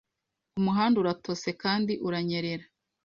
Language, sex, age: Kinyarwanda, female, 19-29